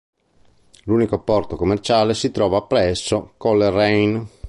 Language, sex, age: Italian, male, 50-59